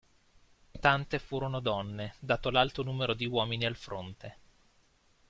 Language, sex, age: Italian, male, 30-39